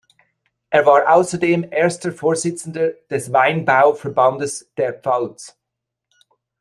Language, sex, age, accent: German, male, 50-59, Schweizerdeutsch